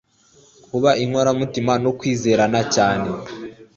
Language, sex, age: Kinyarwanda, male, 19-29